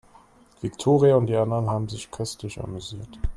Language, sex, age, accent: German, male, 30-39, Deutschland Deutsch